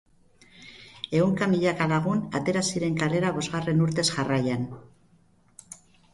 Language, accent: Basque, Mendebalekoa (Araba, Bizkaia, Gipuzkoako mendebaleko herri batzuk)